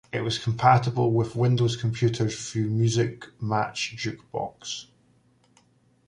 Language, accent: English, Scottish English